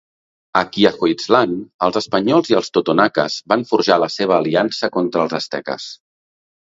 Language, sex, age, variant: Catalan, male, 40-49, Central